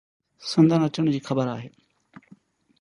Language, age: Sindhi, 19-29